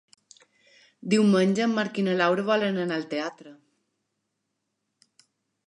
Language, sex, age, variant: Catalan, female, 40-49, Balear